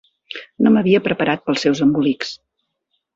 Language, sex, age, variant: Catalan, female, 60-69, Central